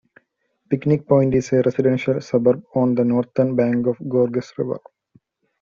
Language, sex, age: English, male, 19-29